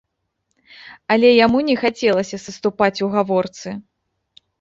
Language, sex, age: Belarusian, female, 19-29